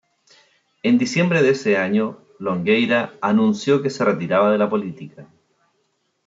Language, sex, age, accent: Spanish, male, 30-39, Chileno: Chile, Cuyo